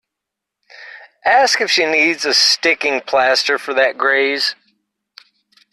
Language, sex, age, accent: English, male, 30-39, United States English